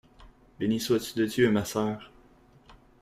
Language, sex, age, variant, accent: French, male, 19-29, Français d'Amérique du Nord, Français du Canada